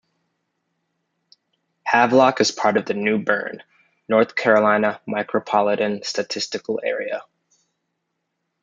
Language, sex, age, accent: English, male, 19-29, United States English